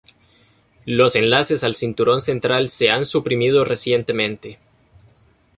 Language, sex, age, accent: Spanish, male, 19-29, América central